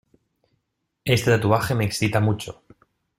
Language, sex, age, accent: Spanish, male, 19-29, España: Centro-Sur peninsular (Madrid, Toledo, Castilla-La Mancha)